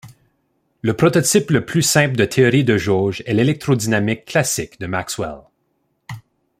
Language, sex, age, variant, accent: French, male, 30-39, Français d'Amérique du Nord, Français du Canada